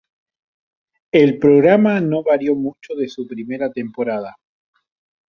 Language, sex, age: Spanish, male, 30-39